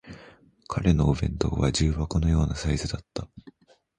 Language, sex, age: Japanese, male, 19-29